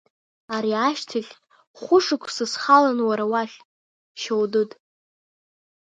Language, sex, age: Abkhazian, female, under 19